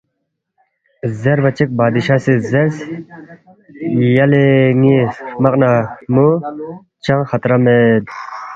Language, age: Balti, 19-29